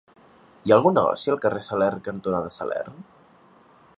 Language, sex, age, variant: Catalan, male, 19-29, Central